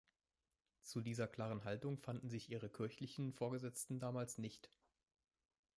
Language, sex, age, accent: German, male, 19-29, Deutschland Deutsch